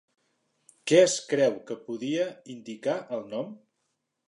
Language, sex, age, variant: Catalan, male, 50-59, Central